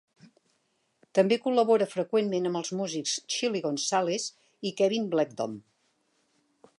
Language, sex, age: Catalan, female, 60-69